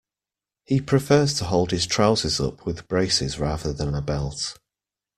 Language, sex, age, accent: English, male, 30-39, England English